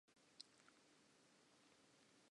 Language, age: English, 19-29